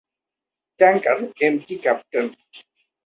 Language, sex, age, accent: Bengali, male, 19-29, Bangladeshi